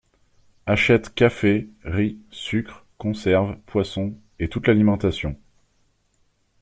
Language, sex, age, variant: French, male, 30-39, Français de métropole